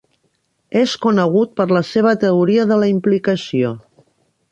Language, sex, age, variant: Catalan, female, 60-69, Central